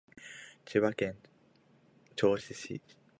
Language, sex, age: Japanese, male, 19-29